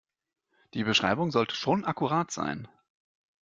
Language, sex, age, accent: German, male, 30-39, Deutschland Deutsch